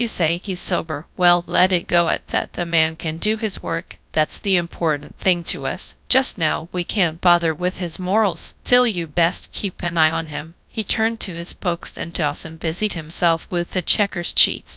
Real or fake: fake